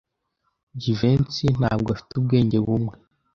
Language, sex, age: Kinyarwanda, male, under 19